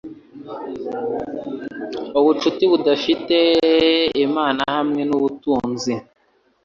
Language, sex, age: Kinyarwanda, male, 19-29